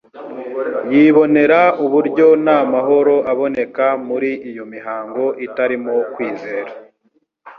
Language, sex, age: Kinyarwanda, male, 19-29